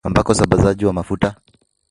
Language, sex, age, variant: Swahili, male, 19-29, Kiswahili cha Bara ya Kenya